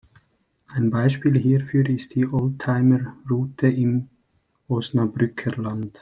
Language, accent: German, Schweizerdeutsch